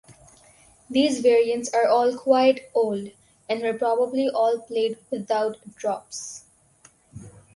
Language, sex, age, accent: English, female, under 19, India and South Asia (India, Pakistan, Sri Lanka)